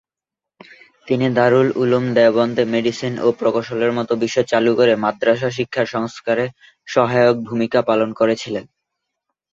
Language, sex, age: Bengali, male, 19-29